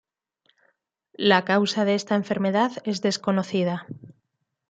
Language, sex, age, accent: Spanish, female, 30-39, España: Centro-Sur peninsular (Madrid, Toledo, Castilla-La Mancha)